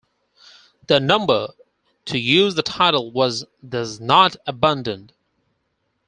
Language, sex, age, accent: English, male, 19-29, England English